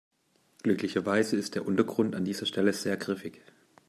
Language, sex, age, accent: German, male, 19-29, Deutschland Deutsch